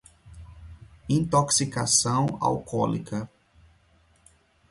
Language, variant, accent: Portuguese, Portuguese (Brasil), Nordestino